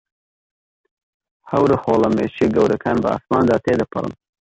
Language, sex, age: Central Kurdish, male, 30-39